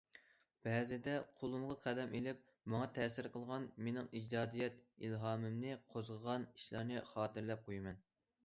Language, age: Uyghur, 19-29